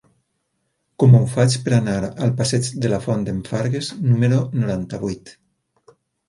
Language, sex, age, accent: Catalan, male, 50-59, valencià